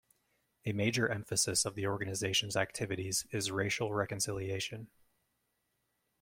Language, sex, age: English, male, 30-39